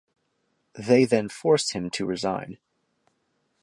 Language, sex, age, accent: English, male, 19-29, United States English